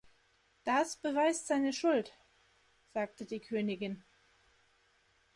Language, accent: German, Deutschland Deutsch